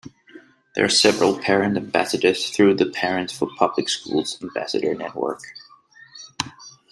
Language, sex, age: English, male, 30-39